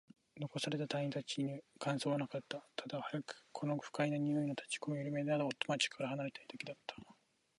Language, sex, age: Japanese, male, 19-29